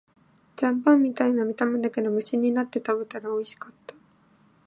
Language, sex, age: Japanese, female, under 19